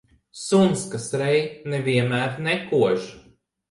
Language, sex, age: Latvian, male, 30-39